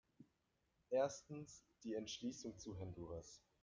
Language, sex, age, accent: German, male, 19-29, Deutschland Deutsch